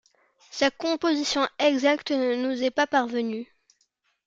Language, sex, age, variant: French, female, under 19, Français de métropole